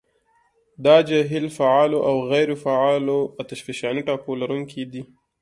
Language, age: Pashto, 19-29